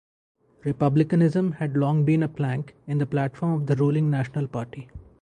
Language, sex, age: English, male, 40-49